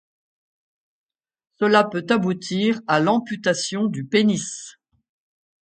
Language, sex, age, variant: French, female, 60-69, Français de métropole